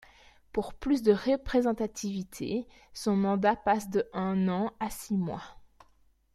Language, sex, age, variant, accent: French, female, 19-29, Français d'Europe, Français de Belgique